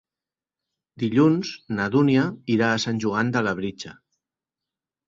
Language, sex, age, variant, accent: Catalan, male, 60-69, Central, Barcelonès